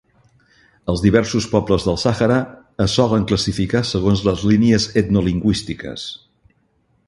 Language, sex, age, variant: Catalan, male, 60-69, Central